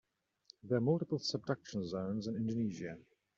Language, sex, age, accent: English, male, 19-29, England English